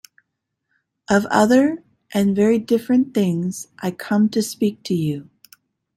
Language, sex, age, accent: English, female, 50-59, United States English